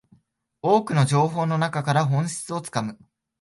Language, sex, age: Japanese, male, 19-29